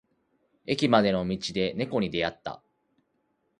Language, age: Japanese, 30-39